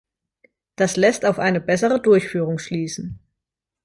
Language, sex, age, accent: German, female, 19-29, Deutschland Deutsch